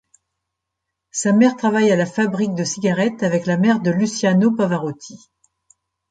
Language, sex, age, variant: French, female, 60-69, Français de métropole